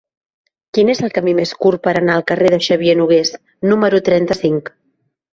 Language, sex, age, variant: Catalan, female, 30-39, Central